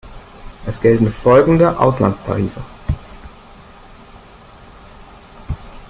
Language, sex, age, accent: German, male, 40-49, Deutschland Deutsch